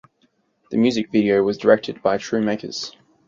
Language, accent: English, Australian English